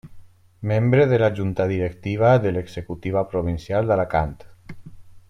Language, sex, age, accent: Catalan, male, 40-49, valencià